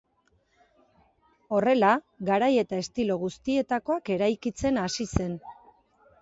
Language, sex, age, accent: Basque, female, 40-49, Erdialdekoa edo Nafarra (Gipuzkoa, Nafarroa)